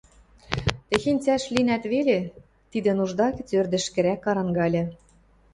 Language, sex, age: Western Mari, female, 40-49